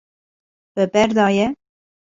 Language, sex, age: Kurdish, female, 30-39